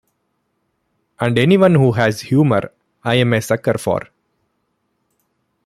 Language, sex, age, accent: English, male, 30-39, India and South Asia (India, Pakistan, Sri Lanka)